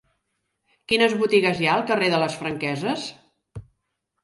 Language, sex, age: Catalan, female, 50-59